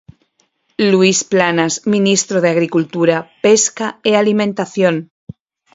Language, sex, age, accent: Galician, female, 50-59, Normativo (estándar)